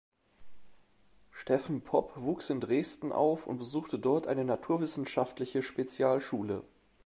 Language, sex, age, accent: German, male, 40-49, Deutschland Deutsch